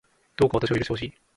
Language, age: Japanese, 19-29